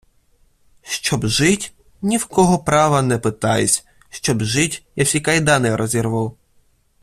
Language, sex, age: Ukrainian, male, under 19